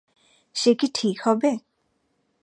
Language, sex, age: Bengali, female, 19-29